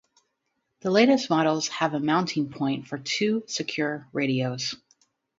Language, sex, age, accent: English, female, 50-59, United States English; Midwestern